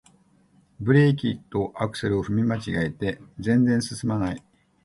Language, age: Japanese, 60-69